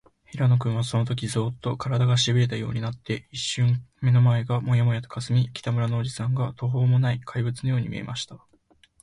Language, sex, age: Japanese, male, 19-29